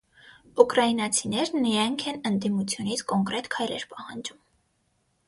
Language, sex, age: Armenian, female, under 19